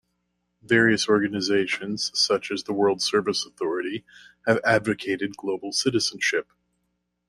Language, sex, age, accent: English, male, 30-39, United States English